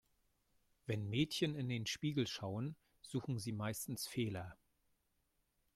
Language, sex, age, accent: German, male, 40-49, Deutschland Deutsch